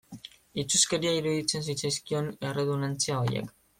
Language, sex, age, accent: Basque, male, 19-29, Mendebalekoa (Araba, Bizkaia, Gipuzkoako mendebaleko herri batzuk)